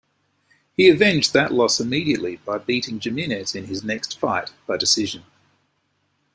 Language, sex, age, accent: English, male, 50-59, Australian English